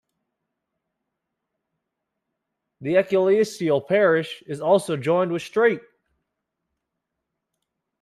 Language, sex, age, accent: English, male, 19-29, United States English